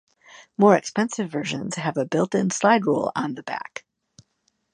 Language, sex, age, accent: English, female, 50-59, United States English